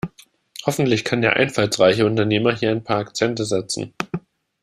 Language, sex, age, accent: German, male, 19-29, Deutschland Deutsch